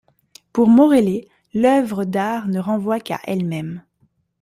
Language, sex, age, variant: French, female, 19-29, Français de métropole